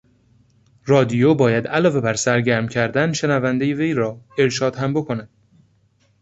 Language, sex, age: Persian, male, 19-29